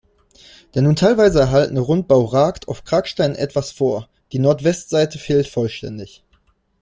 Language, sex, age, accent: German, male, 19-29, Deutschland Deutsch